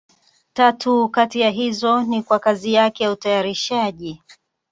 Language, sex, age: Swahili, female, 30-39